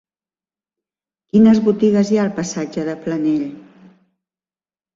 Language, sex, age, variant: Catalan, female, 60-69, Central